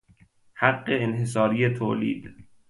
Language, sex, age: Persian, male, 19-29